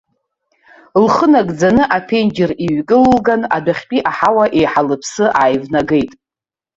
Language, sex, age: Abkhazian, female, under 19